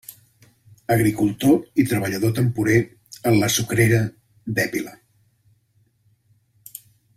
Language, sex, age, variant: Catalan, male, 40-49, Central